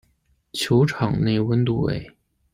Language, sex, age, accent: Chinese, male, 19-29, 出生地：黑龙江省